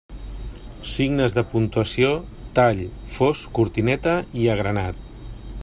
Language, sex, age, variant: Catalan, male, 50-59, Central